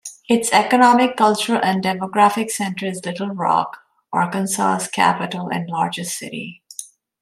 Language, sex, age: English, female, 50-59